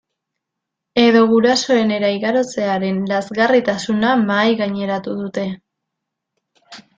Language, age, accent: Basque, 19-29, Erdialdekoa edo Nafarra (Gipuzkoa, Nafarroa)